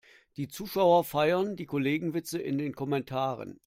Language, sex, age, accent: German, male, 50-59, Deutschland Deutsch